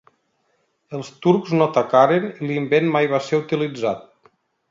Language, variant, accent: Catalan, Nord-Occidental, nord-occidental